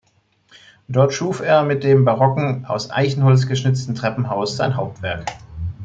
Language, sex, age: German, male, 30-39